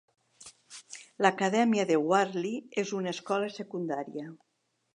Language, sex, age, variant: Catalan, female, 60-69, Central